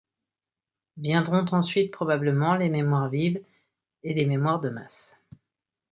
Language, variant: French, Français de métropole